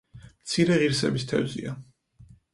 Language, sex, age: Georgian, male, 30-39